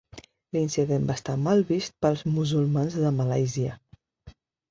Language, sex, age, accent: Catalan, female, 19-29, aprenent (recent, des del castellà)